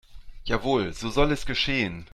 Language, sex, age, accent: German, male, 40-49, Deutschland Deutsch